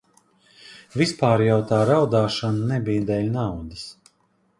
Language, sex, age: Latvian, male, 40-49